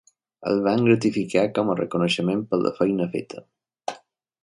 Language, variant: Catalan, Balear